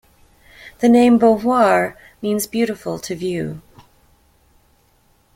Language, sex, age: English, female, 50-59